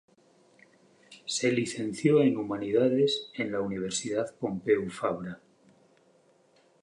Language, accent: Spanish, España: Norte peninsular (Asturias, Castilla y León, Cantabria, País Vasco, Navarra, Aragón, La Rioja, Guadalajara, Cuenca)